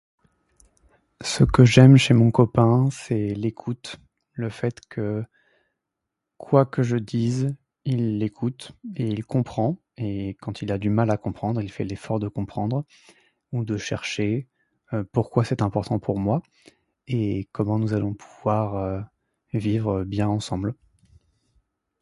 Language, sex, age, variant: French, male, 30-39, Français de métropole